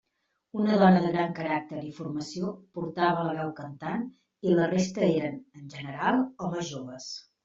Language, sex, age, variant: Catalan, female, 50-59, Central